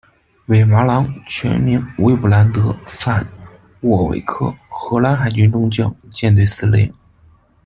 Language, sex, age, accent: Chinese, male, 19-29, 出生地：黑龙江省